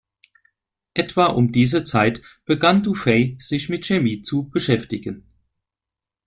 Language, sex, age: German, male, 40-49